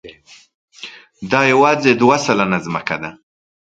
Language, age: Pashto, 19-29